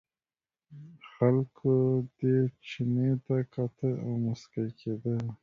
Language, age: Pashto, 19-29